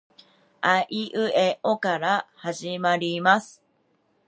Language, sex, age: Japanese, female, 19-29